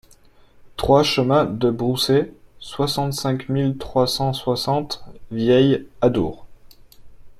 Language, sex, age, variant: French, male, 30-39, Français de métropole